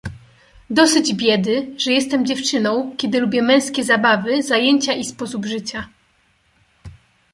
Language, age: Polish, 19-29